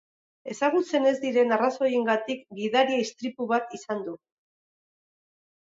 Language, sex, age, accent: Basque, female, 40-49, Erdialdekoa edo Nafarra (Gipuzkoa, Nafarroa)